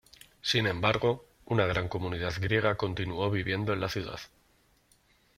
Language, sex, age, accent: Spanish, male, 30-39, España: Norte peninsular (Asturias, Castilla y León, Cantabria, País Vasco, Navarra, Aragón, La Rioja, Guadalajara, Cuenca)